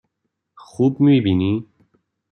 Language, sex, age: Persian, male, 19-29